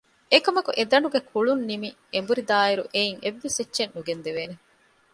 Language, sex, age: Divehi, female, 40-49